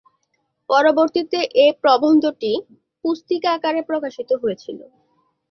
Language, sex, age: Bengali, female, 19-29